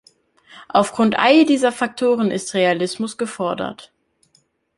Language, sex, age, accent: German, male, under 19, Deutschland Deutsch